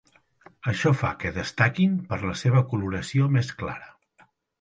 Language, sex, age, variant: Catalan, male, 50-59, Central